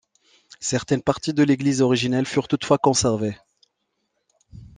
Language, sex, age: French, male, 30-39